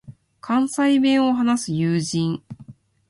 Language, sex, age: Japanese, female, 30-39